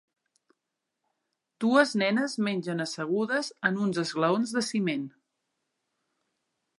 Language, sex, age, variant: Catalan, female, 30-39, Central